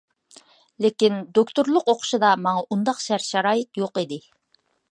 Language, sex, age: Uyghur, female, 40-49